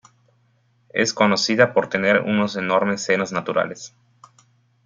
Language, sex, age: Spanish, male, 30-39